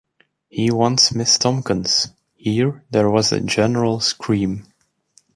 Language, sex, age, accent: English, male, 19-29, England English